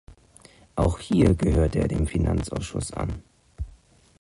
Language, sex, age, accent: German, male, 19-29, Deutschland Deutsch